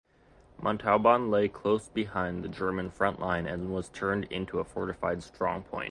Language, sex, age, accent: English, male, 19-29, United States English